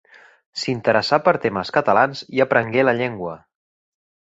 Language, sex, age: Catalan, male, 30-39